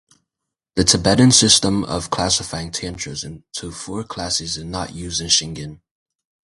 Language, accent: English, United States English